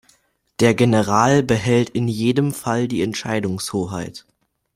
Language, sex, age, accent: German, male, under 19, Deutschland Deutsch